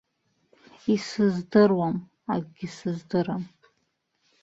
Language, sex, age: Abkhazian, female, 19-29